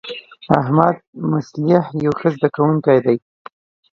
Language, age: Pashto, 19-29